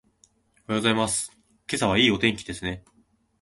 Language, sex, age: Japanese, male, 19-29